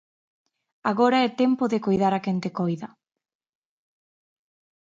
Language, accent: Galician, Atlántico (seseo e gheada)